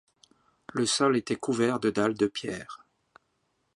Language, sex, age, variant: French, male, 40-49, Français de métropole